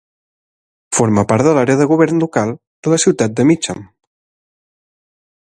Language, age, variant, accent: Catalan, 30-39, Central, central; Garrotxi